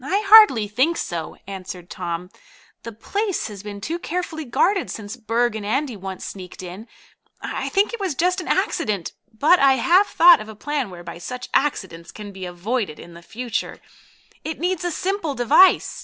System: none